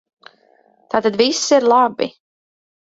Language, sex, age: Latvian, female, 30-39